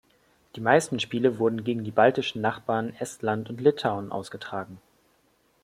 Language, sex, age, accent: German, male, 19-29, Deutschland Deutsch